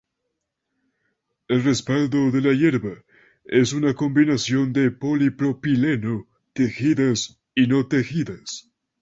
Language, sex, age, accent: Spanish, male, 19-29, Andino-Pacífico: Colombia, Perú, Ecuador, oeste de Bolivia y Venezuela andina